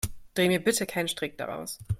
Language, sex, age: German, female, 30-39